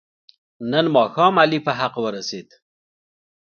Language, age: Pashto, 30-39